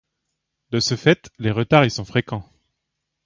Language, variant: French, Français de métropole